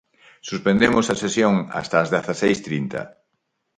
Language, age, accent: Galician, 50-59, Normativo (estándar)